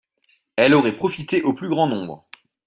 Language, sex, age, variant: French, male, 30-39, Français de métropole